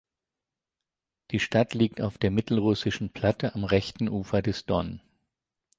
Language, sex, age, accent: German, male, 60-69, Deutschland Deutsch